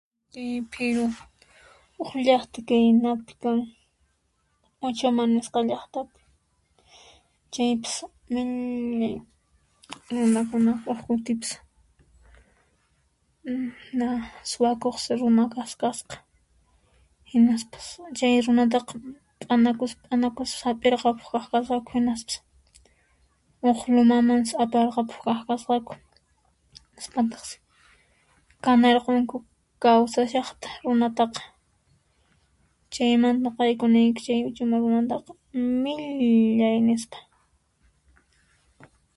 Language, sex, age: Puno Quechua, female, 19-29